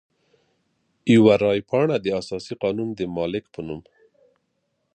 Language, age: Pashto, 30-39